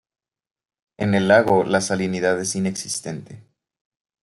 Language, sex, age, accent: Spanish, male, 19-29, México